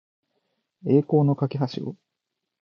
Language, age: Japanese, 19-29